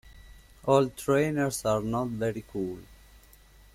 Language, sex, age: English, male, 19-29